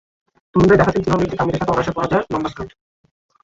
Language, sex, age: Bengali, male, 19-29